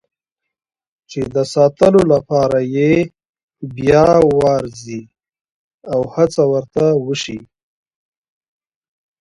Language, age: Pashto, 19-29